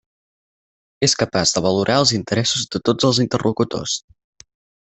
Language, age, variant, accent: Catalan, 19-29, Central, central